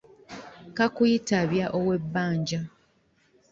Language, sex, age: Ganda, female, 19-29